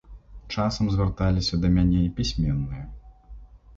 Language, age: Belarusian, 30-39